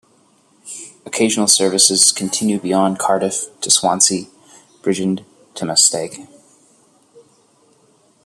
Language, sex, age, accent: English, male, 30-39, Canadian English